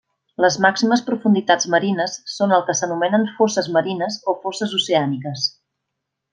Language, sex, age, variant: Catalan, female, 40-49, Central